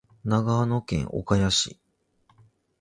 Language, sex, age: Japanese, male, 40-49